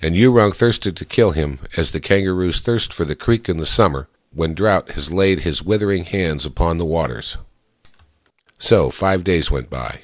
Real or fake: real